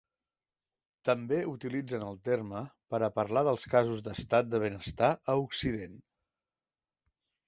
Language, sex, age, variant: Catalan, male, 50-59, Central